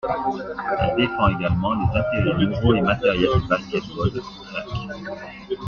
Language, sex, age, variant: French, male, 40-49, Français de métropole